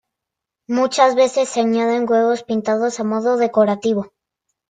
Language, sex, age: Spanish, female, under 19